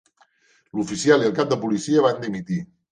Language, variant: Catalan, Central